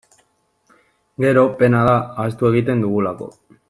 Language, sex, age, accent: Basque, male, 19-29, Mendebalekoa (Araba, Bizkaia, Gipuzkoako mendebaleko herri batzuk)